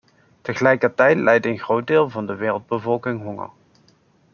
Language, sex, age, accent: Dutch, male, 30-39, Nederlands Nederlands